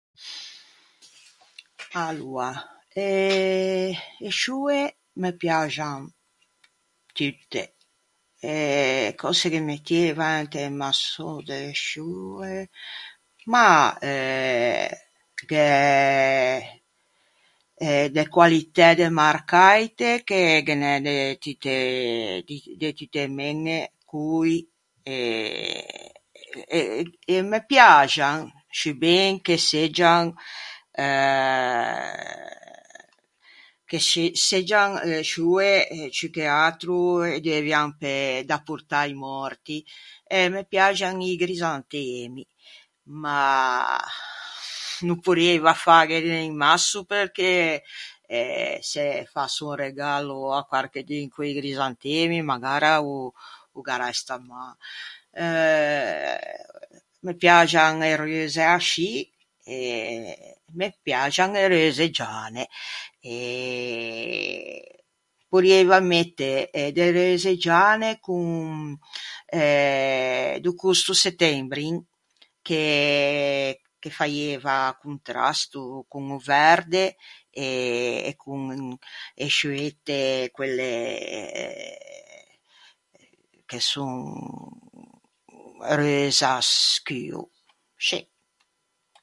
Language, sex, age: Ligurian, female, 60-69